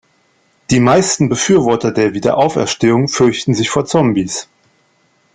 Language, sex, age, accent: German, male, 40-49, Deutschland Deutsch